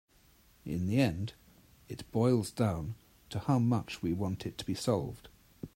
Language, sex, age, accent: English, male, 50-59, England English